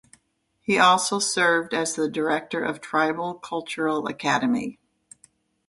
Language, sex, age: English, female, 50-59